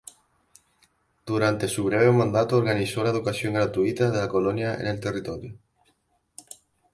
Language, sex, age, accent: Spanish, male, 19-29, España: Islas Canarias